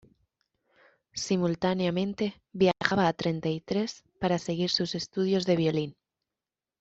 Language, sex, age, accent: Spanish, female, 19-29, España: Norte peninsular (Asturias, Castilla y León, Cantabria, País Vasco, Navarra, Aragón, La Rioja, Guadalajara, Cuenca)